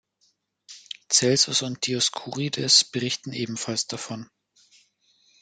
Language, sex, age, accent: German, male, 19-29, Deutschland Deutsch